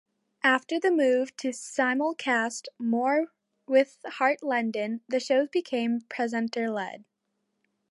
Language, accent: English, United States English